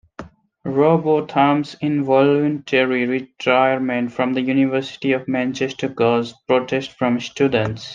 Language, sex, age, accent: English, male, 19-29, United States English